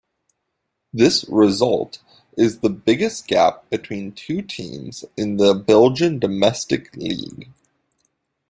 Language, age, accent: English, 19-29, United States English